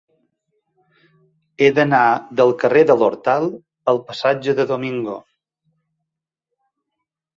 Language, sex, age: Catalan, male, 40-49